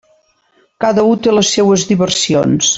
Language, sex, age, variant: Catalan, female, 50-59, Central